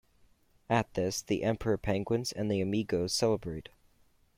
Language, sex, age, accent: English, male, 19-29, Canadian English